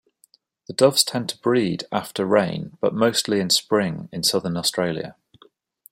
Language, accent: English, England English